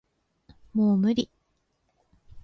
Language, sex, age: Japanese, female, 19-29